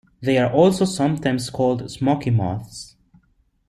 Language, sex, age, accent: English, male, 30-39, United States English